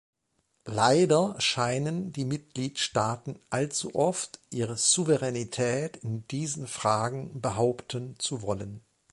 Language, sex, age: German, male, 40-49